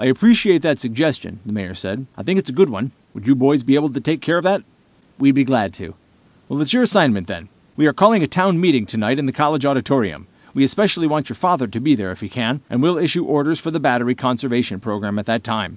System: none